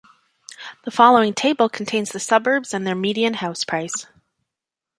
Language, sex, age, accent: English, female, 30-39, Canadian English